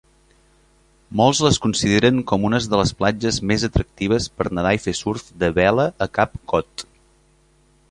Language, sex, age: Catalan, male, 30-39